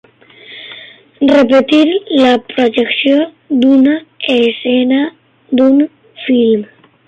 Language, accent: Catalan, valencià